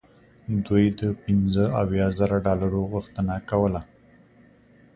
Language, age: Pashto, 30-39